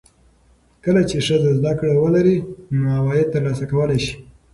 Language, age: Pashto, under 19